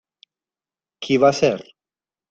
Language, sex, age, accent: Catalan, male, 19-29, valencià